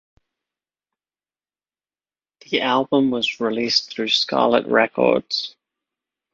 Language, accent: English, England English